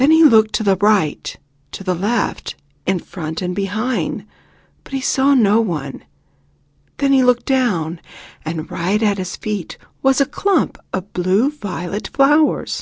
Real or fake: real